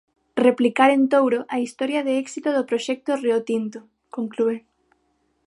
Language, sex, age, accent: Galician, female, under 19, Normativo (estándar); Neofalante